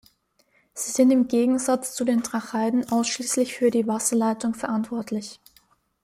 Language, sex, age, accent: German, female, 19-29, Österreichisches Deutsch